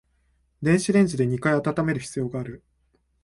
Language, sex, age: Japanese, male, 19-29